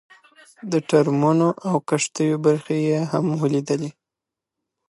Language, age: Pashto, 19-29